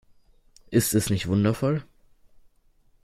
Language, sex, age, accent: German, male, under 19, Deutschland Deutsch